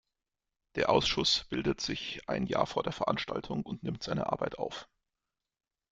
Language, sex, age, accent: German, male, 30-39, Deutschland Deutsch